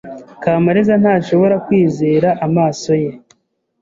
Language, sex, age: Kinyarwanda, male, 19-29